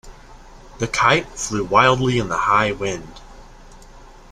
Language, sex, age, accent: English, male, under 19, United States English